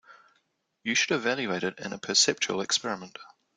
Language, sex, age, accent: English, male, 19-29, New Zealand English